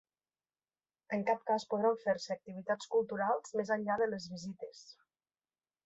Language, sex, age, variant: Catalan, female, 40-49, Nord-Occidental